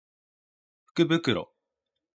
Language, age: Japanese, 19-29